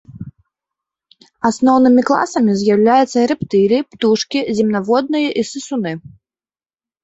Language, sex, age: Belarusian, female, 30-39